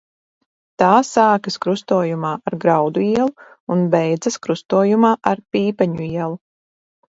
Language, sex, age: Latvian, female, 40-49